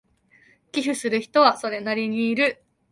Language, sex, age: Japanese, female, 19-29